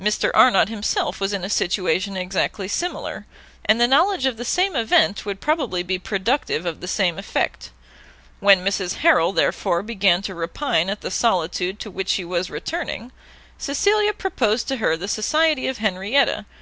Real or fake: real